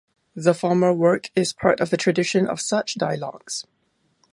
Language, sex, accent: English, female, Singaporean English